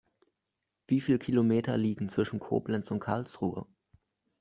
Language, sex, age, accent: German, male, under 19, Deutschland Deutsch